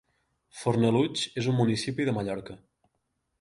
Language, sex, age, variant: Catalan, male, 19-29, Central